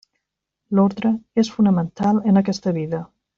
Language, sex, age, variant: Catalan, female, 50-59, Central